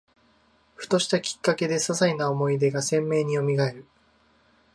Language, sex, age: Japanese, male, 19-29